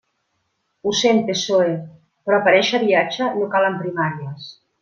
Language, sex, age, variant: Catalan, female, 50-59, Central